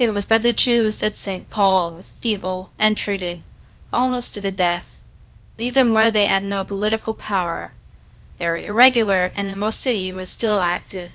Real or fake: fake